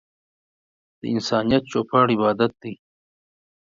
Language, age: Pashto, 30-39